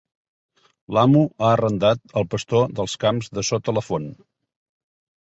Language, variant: Catalan, Nord-Occidental